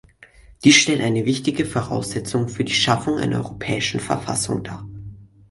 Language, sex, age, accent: German, male, under 19, Deutschland Deutsch